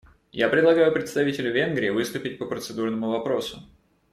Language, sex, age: Russian, male, 19-29